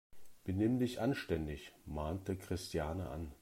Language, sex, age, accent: German, male, 50-59, Deutschland Deutsch